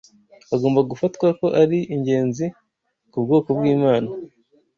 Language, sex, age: Kinyarwanda, male, 19-29